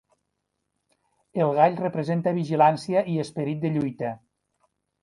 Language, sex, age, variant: Catalan, male, 50-59, Nord-Occidental